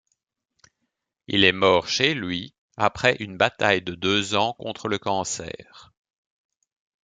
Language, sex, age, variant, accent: French, male, 40-49, Français d'Europe, Français de Belgique